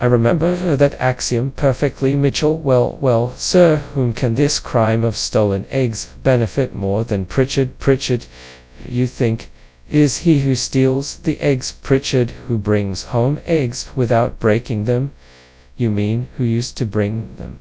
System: TTS, FastPitch